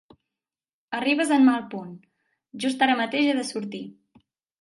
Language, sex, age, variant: Catalan, female, 19-29, Central